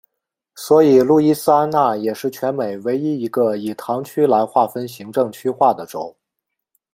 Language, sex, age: Chinese, male, 30-39